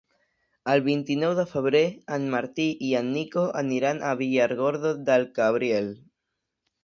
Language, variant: Catalan, Central